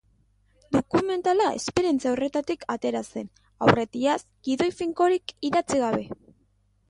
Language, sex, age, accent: Basque, female, 19-29, Mendebalekoa (Araba, Bizkaia, Gipuzkoako mendebaleko herri batzuk)